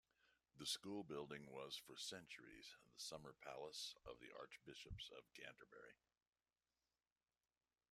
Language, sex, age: English, male, 60-69